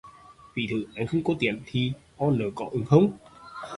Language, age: Vietnamese, 19-29